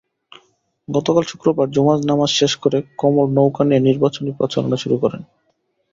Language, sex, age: Bengali, male, 19-29